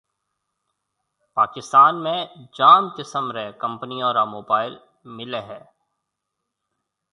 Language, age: Marwari (Pakistan), 30-39